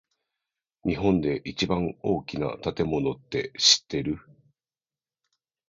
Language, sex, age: Japanese, male, 40-49